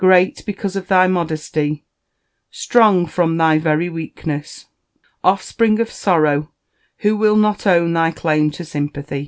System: none